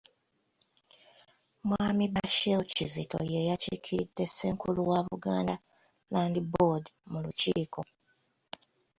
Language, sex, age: Ganda, female, 19-29